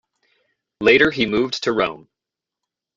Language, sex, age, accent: English, male, 19-29, United States English